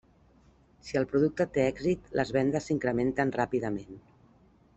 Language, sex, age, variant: Catalan, female, 50-59, Central